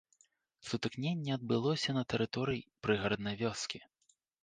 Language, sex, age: Belarusian, male, 19-29